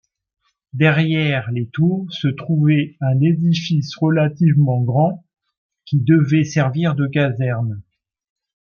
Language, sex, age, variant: French, male, 40-49, Français de métropole